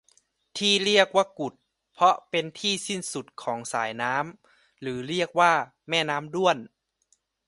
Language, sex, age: Thai, male, 19-29